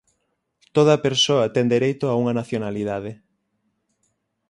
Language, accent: Galician, Oriental (común en zona oriental); Normativo (estándar)